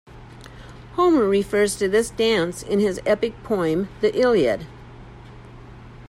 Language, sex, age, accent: English, female, 60-69, United States English